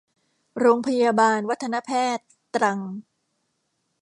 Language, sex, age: Thai, female, 50-59